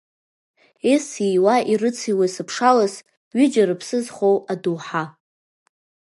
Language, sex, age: Abkhazian, female, 19-29